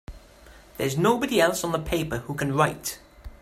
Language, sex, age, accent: English, male, 50-59, Welsh English